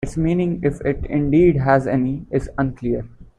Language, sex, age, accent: English, male, 19-29, India and South Asia (India, Pakistan, Sri Lanka)